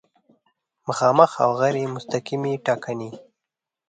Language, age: Pashto, under 19